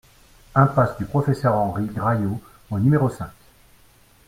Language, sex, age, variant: French, male, 40-49, Français de métropole